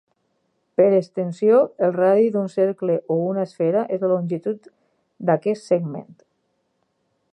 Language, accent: Catalan, valencià